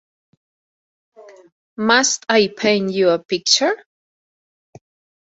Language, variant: Catalan, Central